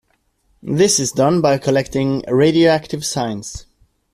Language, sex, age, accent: English, male, 30-39, United States English